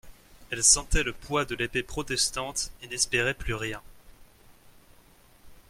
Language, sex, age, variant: French, male, 19-29, Français de métropole